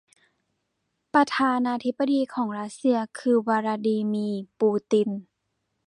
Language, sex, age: Thai, female, 19-29